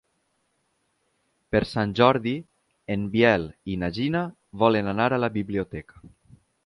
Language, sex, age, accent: Catalan, male, 19-29, valencià; valencià meridional